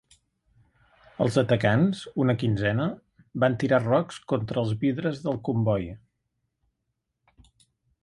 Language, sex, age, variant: Catalan, male, 50-59, Central